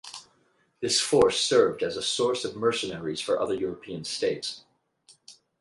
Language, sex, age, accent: English, male, 50-59, United States English